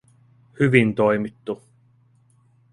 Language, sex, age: Finnish, male, 30-39